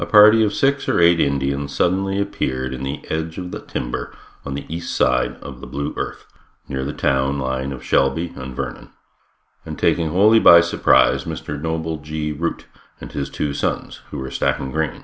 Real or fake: real